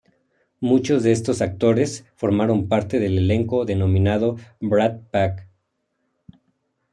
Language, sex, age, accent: Spanish, male, 30-39, México